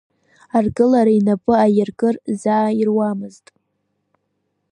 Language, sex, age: Abkhazian, female, under 19